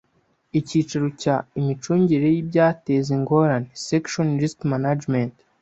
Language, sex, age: Kinyarwanda, male, 19-29